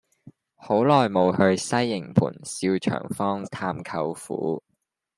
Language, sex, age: Cantonese, male, 19-29